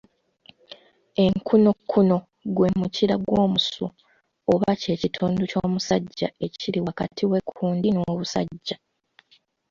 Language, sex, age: Ganda, female, 19-29